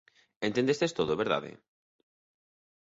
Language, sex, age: Galician, male, 30-39